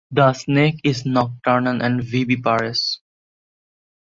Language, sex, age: English, male, 19-29